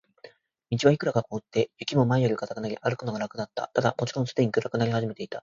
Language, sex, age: Japanese, male, 19-29